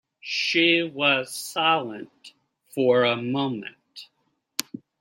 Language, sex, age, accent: English, male, 40-49, United States English